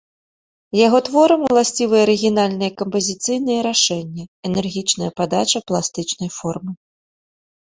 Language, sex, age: Belarusian, female, 30-39